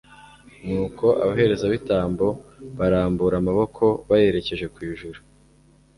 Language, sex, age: Kinyarwanda, male, 19-29